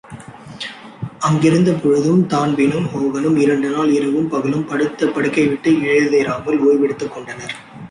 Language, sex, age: Tamil, male, 30-39